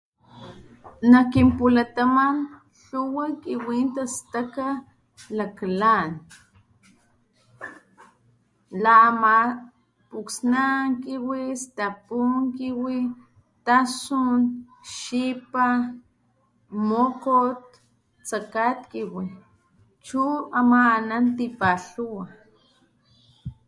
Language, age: Papantla Totonac, 30-39